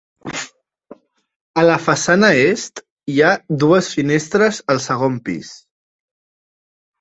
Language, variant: Catalan, Central